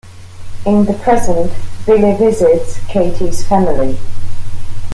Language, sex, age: English, female, 30-39